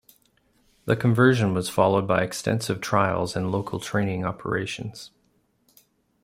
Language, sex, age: English, male, 40-49